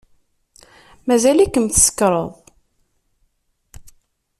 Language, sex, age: Kabyle, female, 30-39